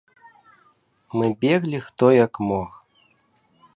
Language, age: Belarusian, 30-39